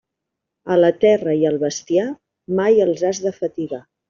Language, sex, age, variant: Catalan, female, 50-59, Central